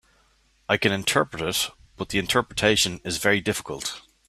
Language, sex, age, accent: English, male, 30-39, Irish English